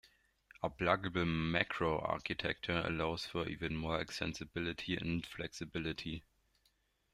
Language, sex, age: English, male, under 19